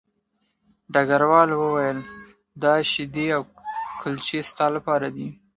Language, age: Pashto, 19-29